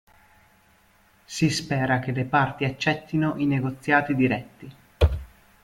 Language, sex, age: Italian, male, 19-29